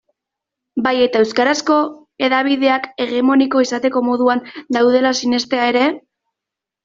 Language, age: Basque, 19-29